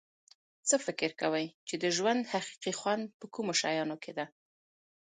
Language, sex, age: Pashto, female, 30-39